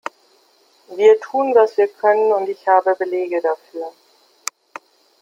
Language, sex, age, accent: German, female, 50-59, Deutschland Deutsch